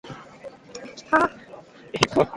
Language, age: English, 19-29